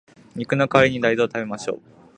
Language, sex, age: Japanese, male, 19-29